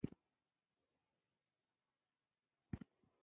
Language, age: Pashto, 19-29